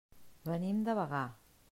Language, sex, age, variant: Catalan, female, 50-59, Central